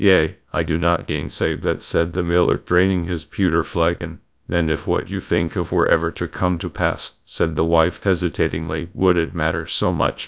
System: TTS, GradTTS